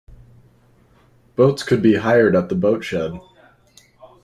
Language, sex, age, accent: English, male, 19-29, United States English